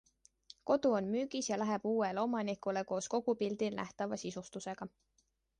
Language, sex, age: Estonian, female, 19-29